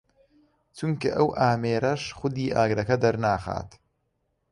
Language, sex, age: Central Kurdish, male, 19-29